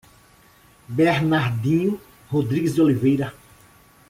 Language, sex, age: Portuguese, male, 40-49